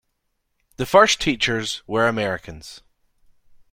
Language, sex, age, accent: English, male, 19-29, Scottish English